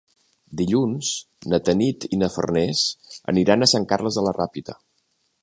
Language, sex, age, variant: Catalan, male, 60-69, Central